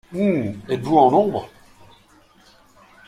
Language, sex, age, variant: French, male, 40-49, Français de métropole